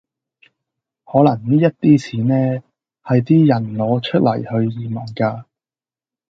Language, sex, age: Cantonese, male, under 19